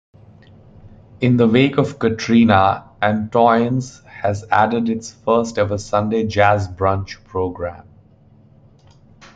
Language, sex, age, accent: English, male, 30-39, India and South Asia (India, Pakistan, Sri Lanka)